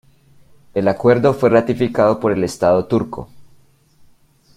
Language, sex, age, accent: Spanish, male, 19-29, Andino-Pacífico: Colombia, Perú, Ecuador, oeste de Bolivia y Venezuela andina